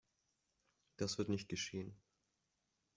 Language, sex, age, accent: German, male, 19-29, Deutschland Deutsch